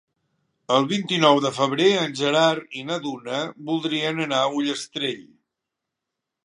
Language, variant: Catalan, Central